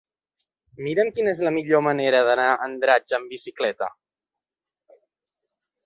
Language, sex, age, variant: Catalan, male, 19-29, Central